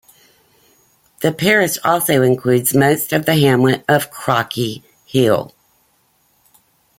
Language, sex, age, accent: English, female, 50-59, United States English